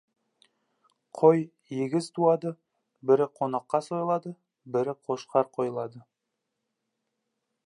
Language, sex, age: Kazakh, male, 19-29